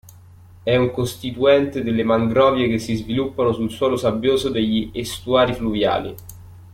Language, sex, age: Italian, male, 19-29